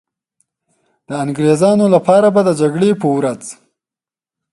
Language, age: Pashto, 19-29